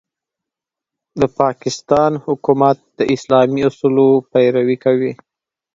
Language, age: Pashto, 30-39